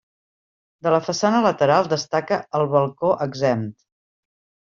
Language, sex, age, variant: Catalan, female, 50-59, Central